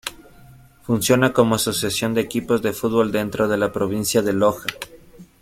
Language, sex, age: Spanish, male, 30-39